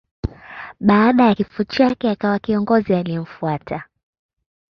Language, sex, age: Swahili, female, 19-29